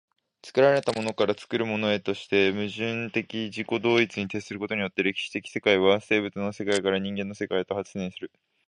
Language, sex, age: Japanese, male, 19-29